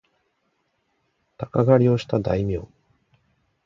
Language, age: Japanese, 40-49